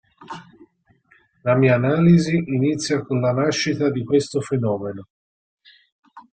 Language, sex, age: Italian, male, 30-39